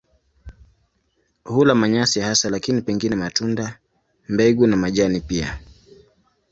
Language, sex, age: Swahili, male, 19-29